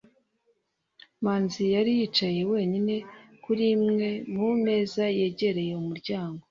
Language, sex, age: Kinyarwanda, female, 30-39